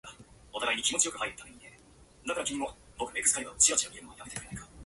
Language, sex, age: English, male, 19-29